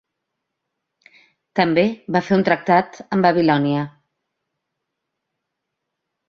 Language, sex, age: Catalan, female, 40-49